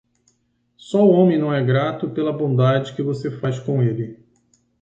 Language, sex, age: Portuguese, male, 60-69